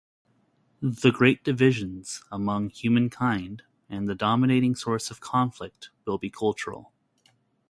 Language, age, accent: English, 19-29, United States English